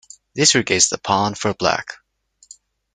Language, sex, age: English, male, under 19